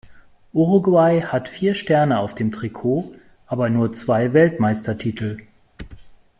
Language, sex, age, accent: German, male, 50-59, Deutschland Deutsch